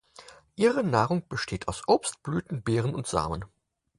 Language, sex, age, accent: German, male, 30-39, Deutschland Deutsch